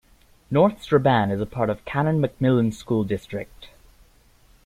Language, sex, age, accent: English, male, 19-29, United States English